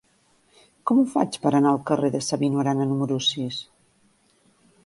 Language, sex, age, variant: Catalan, female, 40-49, Central